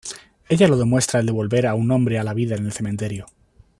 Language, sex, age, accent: Spanish, male, 19-29, España: Centro-Sur peninsular (Madrid, Toledo, Castilla-La Mancha)